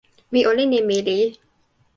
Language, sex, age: Toki Pona, female, 19-29